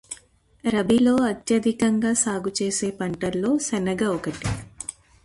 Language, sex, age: Telugu, female, 30-39